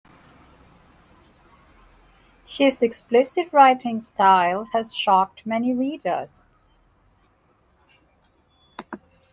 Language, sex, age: English, female, 60-69